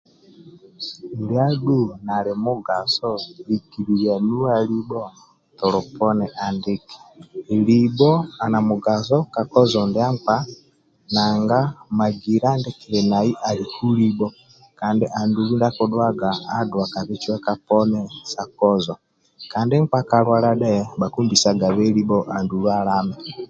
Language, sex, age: Amba (Uganda), male, 50-59